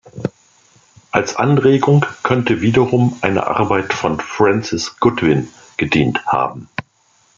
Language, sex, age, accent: German, male, 60-69, Deutschland Deutsch